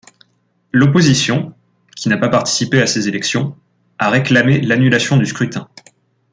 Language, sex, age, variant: French, male, 19-29, Français de métropole